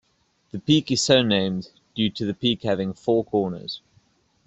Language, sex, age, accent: English, male, 19-29, Southern African (South Africa, Zimbabwe, Namibia)